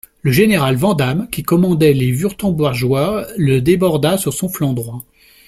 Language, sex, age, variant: French, male, 40-49, Français de métropole